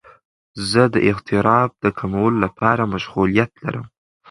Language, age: Pashto, 19-29